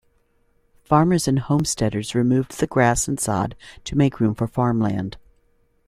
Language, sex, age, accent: English, female, 50-59, United States English